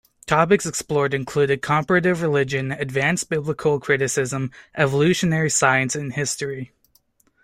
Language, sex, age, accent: English, male, 19-29, United States English